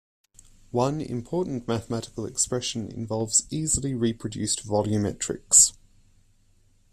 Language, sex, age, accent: English, male, 19-29, Australian English